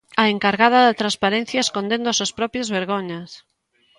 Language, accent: Galician, Normativo (estándar)